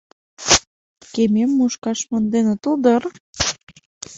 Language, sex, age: Mari, female, 19-29